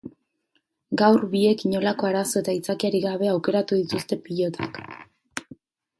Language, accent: Basque, Erdialdekoa edo Nafarra (Gipuzkoa, Nafarroa)